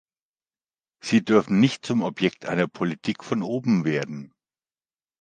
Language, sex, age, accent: German, male, 50-59, Deutschland Deutsch